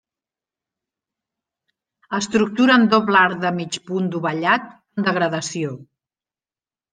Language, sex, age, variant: Catalan, female, 50-59, Central